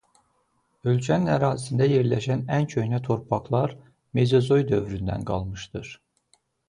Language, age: Azerbaijani, 30-39